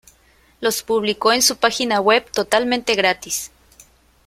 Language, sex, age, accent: Spanish, female, 30-39, Andino-Pacífico: Colombia, Perú, Ecuador, oeste de Bolivia y Venezuela andina